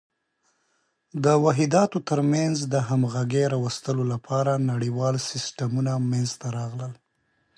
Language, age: Pashto, 30-39